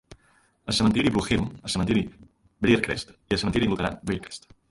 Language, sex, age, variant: Catalan, male, 19-29, Balear